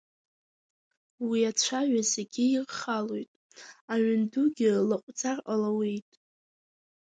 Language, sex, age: Abkhazian, female, under 19